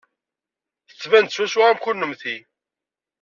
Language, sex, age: Kabyle, male, 40-49